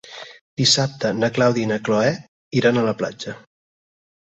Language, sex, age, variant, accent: Catalan, male, 30-39, Central, Barcelona